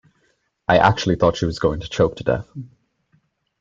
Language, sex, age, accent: English, male, 19-29, Irish English